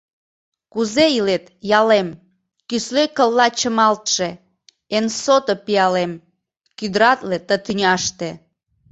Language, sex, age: Mari, female, 30-39